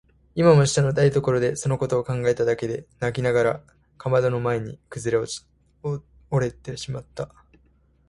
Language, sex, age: Japanese, male, 19-29